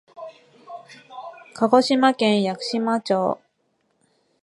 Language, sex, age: Japanese, female, 30-39